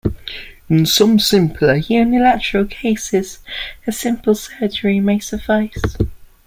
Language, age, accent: English, under 19, England English